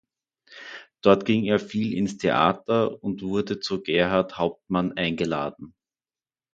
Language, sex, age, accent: German, male, 30-39, Österreichisches Deutsch